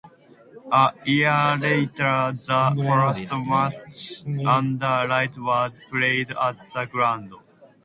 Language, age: English, under 19